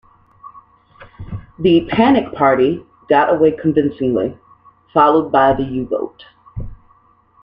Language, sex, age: English, female, 19-29